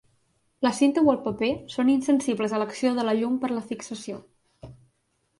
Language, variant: Catalan, Central